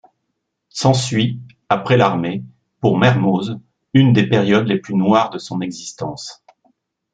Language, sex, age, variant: French, male, 60-69, Français de métropole